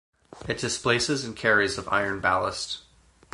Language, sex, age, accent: English, male, 19-29, United States English